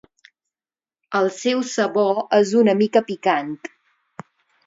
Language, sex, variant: Catalan, female, Balear